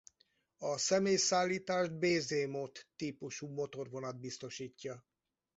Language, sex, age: Hungarian, male, 60-69